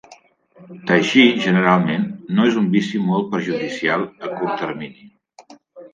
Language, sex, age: Catalan, male, 50-59